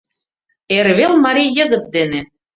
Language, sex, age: Mari, female, 40-49